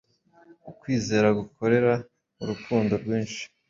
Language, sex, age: Kinyarwanda, male, 19-29